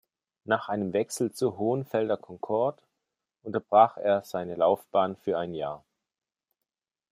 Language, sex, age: German, male, 40-49